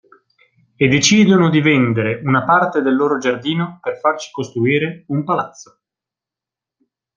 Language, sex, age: Italian, male, 19-29